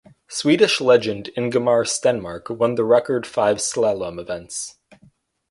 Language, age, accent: English, 19-29, United States English